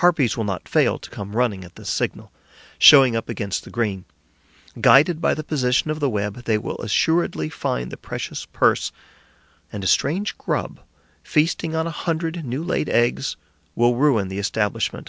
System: none